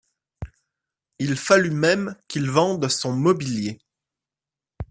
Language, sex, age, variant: French, male, 30-39, Français de métropole